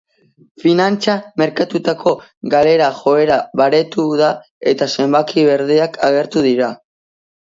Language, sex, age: Basque, female, 40-49